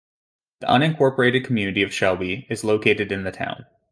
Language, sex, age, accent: English, male, 19-29, United States English